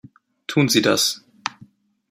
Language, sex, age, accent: German, male, under 19, Deutschland Deutsch